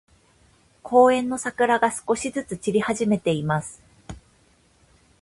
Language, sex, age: Japanese, female, 30-39